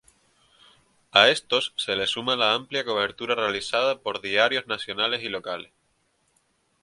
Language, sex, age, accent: Spanish, male, 19-29, España: Islas Canarias